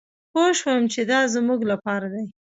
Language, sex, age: Pashto, female, 19-29